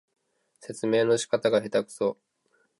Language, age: Japanese, 30-39